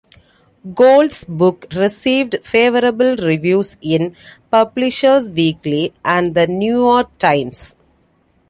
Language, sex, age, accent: English, female, 40-49, India and South Asia (India, Pakistan, Sri Lanka)